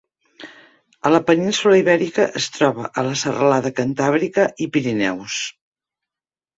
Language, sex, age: Catalan, female, 50-59